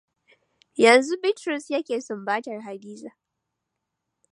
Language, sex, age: Hausa, female, 19-29